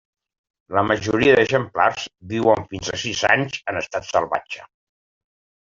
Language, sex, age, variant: Catalan, male, 60-69, Nord-Occidental